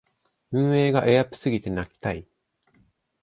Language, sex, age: Japanese, male, 19-29